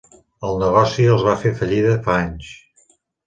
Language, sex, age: Catalan, male, 40-49